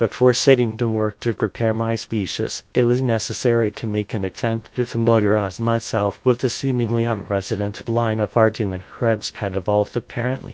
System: TTS, GlowTTS